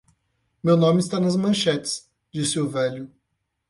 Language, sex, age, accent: Portuguese, male, 19-29, Paulista